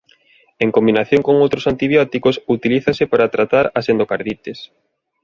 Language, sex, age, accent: Galician, male, 30-39, Normativo (estándar)